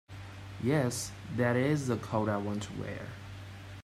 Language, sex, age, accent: English, male, 19-29, Hong Kong English